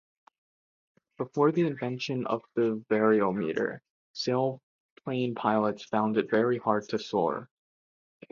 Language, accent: English, United States English